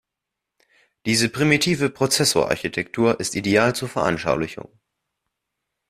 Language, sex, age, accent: German, male, under 19, Deutschland Deutsch